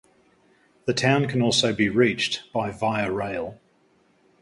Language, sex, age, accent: English, male, 50-59, Australian English